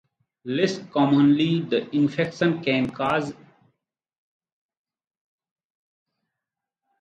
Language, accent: English, India and South Asia (India, Pakistan, Sri Lanka)